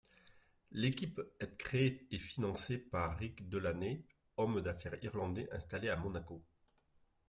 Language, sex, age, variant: French, male, 40-49, Français de métropole